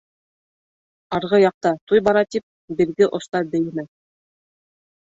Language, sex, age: Bashkir, female, 30-39